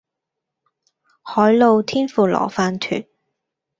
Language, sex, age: Cantonese, female, 19-29